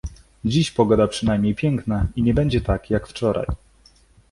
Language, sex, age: Polish, male, 19-29